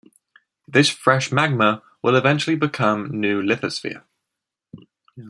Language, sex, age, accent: English, male, 19-29, England English